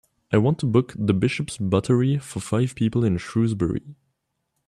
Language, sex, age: English, male, 19-29